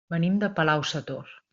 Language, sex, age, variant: Catalan, female, 40-49, Central